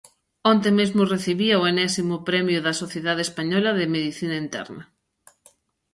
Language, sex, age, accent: Galician, female, 30-39, Oriental (común en zona oriental)